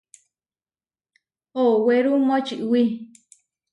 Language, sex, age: Huarijio, female, 30-39